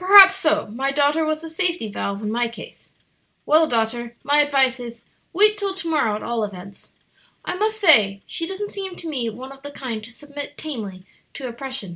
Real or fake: real